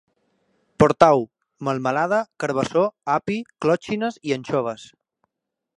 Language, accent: Catalan, balear; central